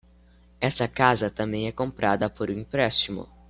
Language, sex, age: Portuguese, male, under 19